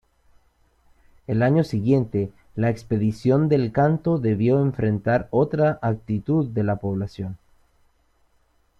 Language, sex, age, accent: Spanish, male, 19-29, América central